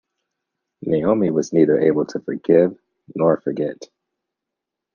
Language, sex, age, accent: English, male, 30-39, United States English